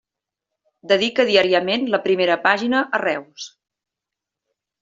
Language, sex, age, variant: Catalan, female, 50-59, Central